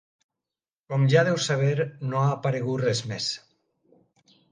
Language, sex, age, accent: Catalan, male, 60-69, valencià